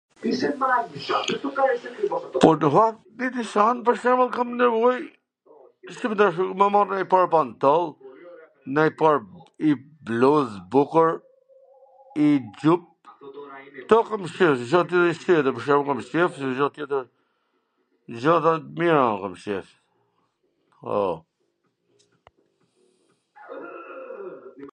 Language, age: Gheg Albanian, 40-49